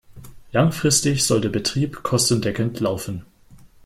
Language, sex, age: German, female, 19-29